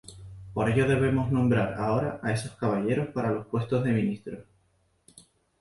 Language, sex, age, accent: Spanish, male, 19-29, España: Islas Canarias